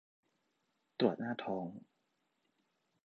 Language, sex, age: Thai, male, 30-39